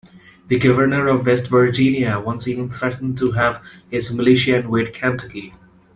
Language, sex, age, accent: English, male, 30-39, India and South Asia (India, Pakistan, Sri Lanka)